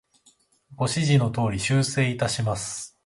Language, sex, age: Japanese, male, 30-39